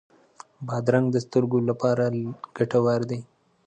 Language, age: Pashto, 19-29